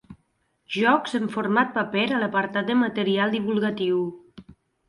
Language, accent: Catalan, valencià